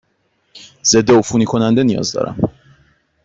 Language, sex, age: Persian, male, 30-39